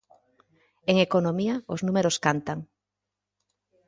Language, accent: Galician, Normativo (estándar)